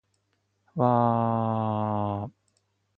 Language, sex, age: Japanese, male, 30-39